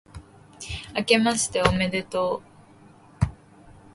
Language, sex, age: Japanese, female, under 19